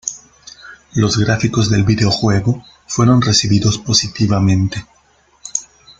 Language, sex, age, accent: Spanish, male, 40-49, Andino-Pacífico: Colombia, Perú, Ecuador, oeste de Bolivia y Venezuela andina